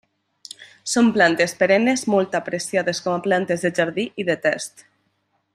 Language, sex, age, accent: Catalan, female, 19-29, valencià